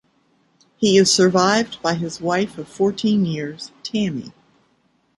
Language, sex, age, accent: English, female, 60-69, United States English